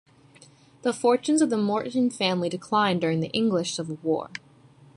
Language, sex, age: English, female, 19-29